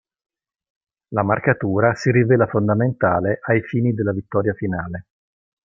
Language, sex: Italian, male